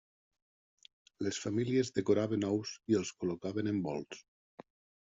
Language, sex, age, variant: Catalan, male, 40-49, Septentrional